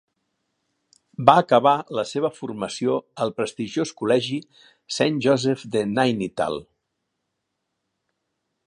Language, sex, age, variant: Catalan, male, 60-69, Central